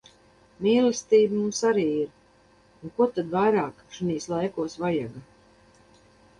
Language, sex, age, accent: Latvian, female, 50-59, Kurzeme